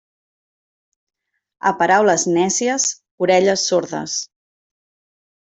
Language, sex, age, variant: Catalan, female, 30-39, Central